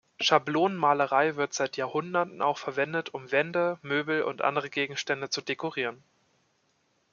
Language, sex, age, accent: German, male, 19-29, Deutschland Deutsch